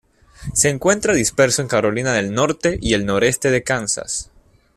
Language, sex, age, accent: Spanish, male, 19-29, Caribe: Cuba, Venezuela, Puerto Rico, República Dominicana, Panamá, Colombia caribeña, México caribeño, Costa del golfo de México